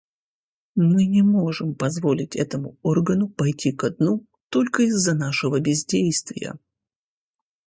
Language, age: Russian, 30-39